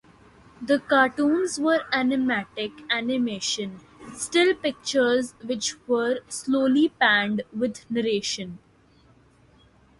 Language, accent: English, India and South Asia (India, Pakistan, Sri Lanka)